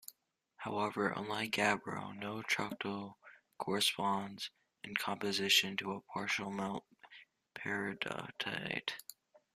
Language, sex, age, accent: English, male, under 19, United States English